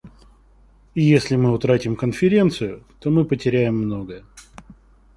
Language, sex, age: Russian, male, 19-29